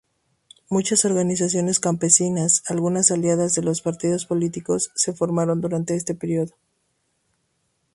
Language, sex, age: Spanish, female, 30-39